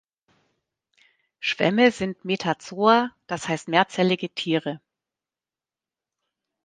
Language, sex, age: German, female, 40-49